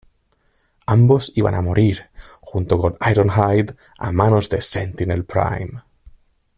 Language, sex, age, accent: Spanish, male, 30-39, España: Centro-Sur peninsular (Madrid, Toledo, Castilla-La Mancha)